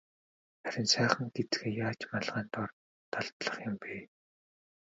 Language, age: Mongolian, 19-29